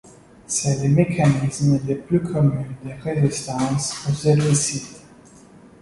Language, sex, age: French, male, 19-29